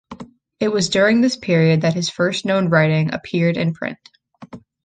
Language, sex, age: English, female, 19-29